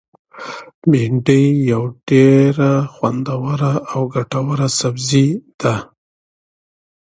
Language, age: Pashto, 30-39